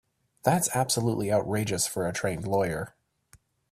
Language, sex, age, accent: English, male, 30-39, United States English